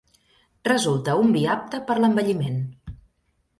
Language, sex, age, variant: Catalan, female, 40-49, Central